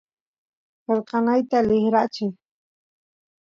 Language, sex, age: Santiago del Estero Quichua, female, 50-59